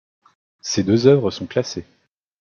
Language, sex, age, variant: French, male, 19-29, Français de métropole